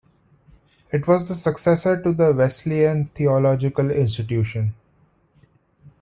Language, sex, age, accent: English, male, 30-39, India and South Asia (India, Pakistan, Sri Lanka)